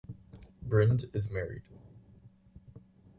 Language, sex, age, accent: English, male, 19-29, Canadian English